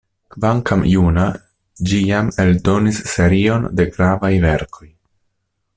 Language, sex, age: Esperanto, male, 30-39